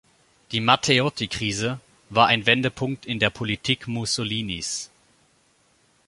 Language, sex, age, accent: German, male, 19-29, Deutschland Deutsch